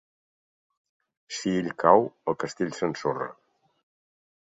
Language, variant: Catalan, Central